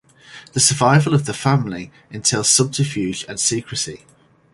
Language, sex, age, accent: English, male, 40-49, England English